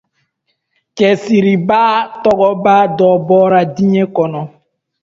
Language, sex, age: Dyula, male, 19-29